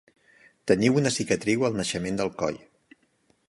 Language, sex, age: Catalan, male, 50-59